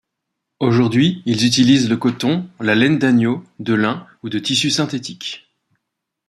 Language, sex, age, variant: French, male, 19-29, Français de métropole